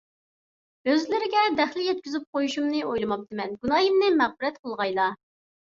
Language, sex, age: Uyghur, female, 19-29